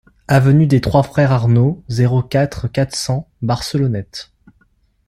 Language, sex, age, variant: French, male, 19-29, Français de métropole